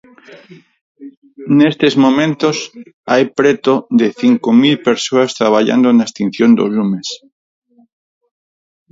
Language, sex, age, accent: Galician, male, 50-59, Normativo (estándar)